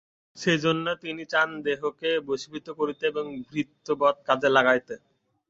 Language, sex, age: Bengali, male, 19-29